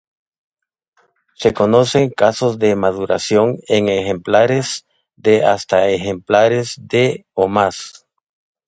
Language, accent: Spanish, América central